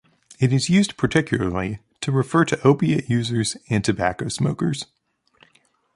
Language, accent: English, United States English